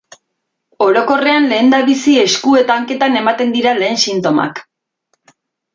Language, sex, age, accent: Basque, female, 40-49, Erdialdekoa edo Nafarra (Gipuzkoa, Nafarroa)